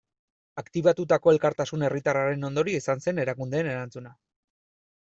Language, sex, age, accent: Basque, male, 30-39, Erdialdekoa edo Nafarra (Gipuzkoa, Nafarroa)